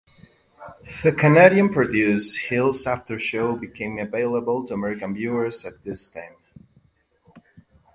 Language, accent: English, England English